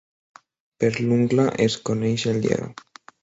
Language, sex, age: Catalan, male, under 19